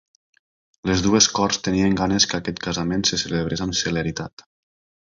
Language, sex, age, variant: Catalan, male, 19-29, Nord-Occidental